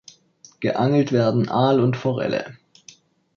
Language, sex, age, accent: German, male, 19-29, Deutschland Deutsch